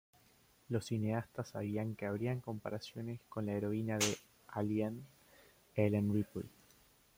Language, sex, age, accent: Spanish, male, 19-29, Rioplatense: Argentina, Uruguay, este de Bolivia, Paraguay